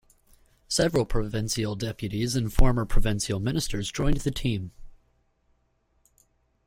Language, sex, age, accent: English, male, 19-29, United States English